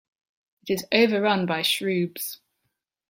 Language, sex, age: English, female, 30-39